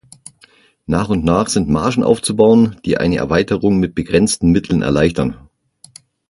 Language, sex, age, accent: German, male, 40-49, Deutschland Deutsch; Österreichisches Deutsch